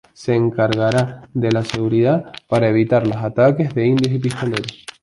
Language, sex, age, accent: Spanish, male, 19-29, España: Sur peninsular (Andalucia, Extremadura, Murcia)